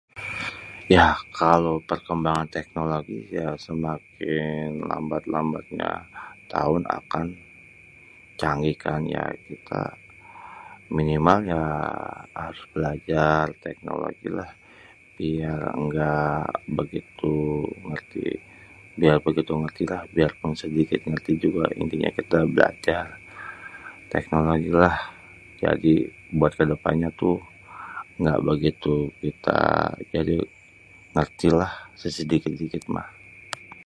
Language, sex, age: Betawi, male, 40-49